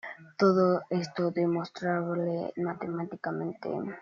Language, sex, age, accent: Spanish, male, under 19, España: Norte peninsular (Asturias, Castilla y León, Cantabria, País Vasco, Navarra, Aragón, La Rioja, Guadalajara, Cuenca)